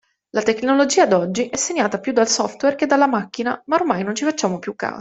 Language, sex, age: Italian, female, 19-29